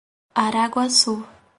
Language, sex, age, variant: Portuguese, female, 19-29, Portuguese (Brasil)